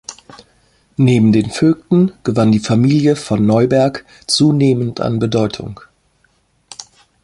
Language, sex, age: German, female, 50-59